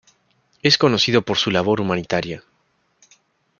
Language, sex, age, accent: Spanish, male, 19-29, Rioplatense: Argentina, Uruguay, este de Bolivia, Paraguay